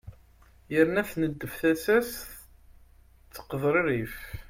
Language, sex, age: Kabyle, male, 19-29